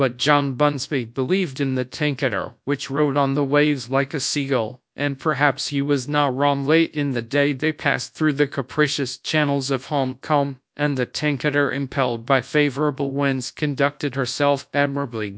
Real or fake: fake